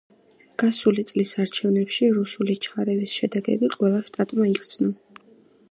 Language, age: Georgian, under 19